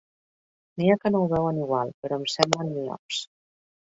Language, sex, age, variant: Catalan, female, 40-49, Central